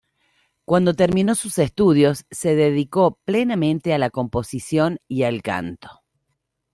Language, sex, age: Spanish, female, 50-59